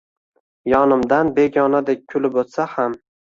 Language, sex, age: Uzbek, male, 19-29